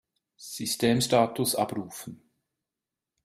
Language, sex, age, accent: German, male, 40-49, Schweizerdeutsch